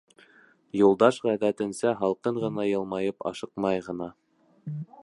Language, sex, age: Bashkir, male, 19-29